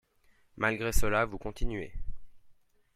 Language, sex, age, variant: French, male, 19-29, Français de métropole